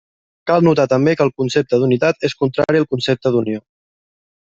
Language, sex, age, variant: Catalan, male, 19-29, Central